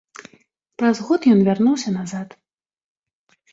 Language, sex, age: Belarusian, female, 30-39